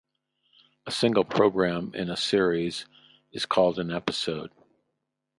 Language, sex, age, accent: English, male, 60-69, United States English